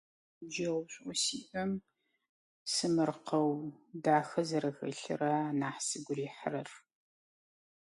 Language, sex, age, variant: Adyghe, female, 40-49, Адыгабзэ (Кирил, пстэумэ зэдыряе)